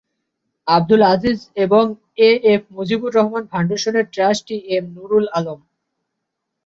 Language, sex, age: Bengali, male, 19-29